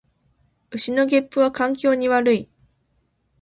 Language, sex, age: Japanese, female, 19-29